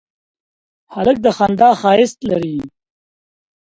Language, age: Pashto, 19-29